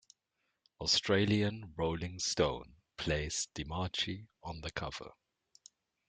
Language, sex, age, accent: English, male, 40-49, England English